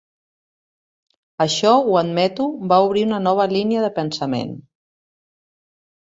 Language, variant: Catalan, Central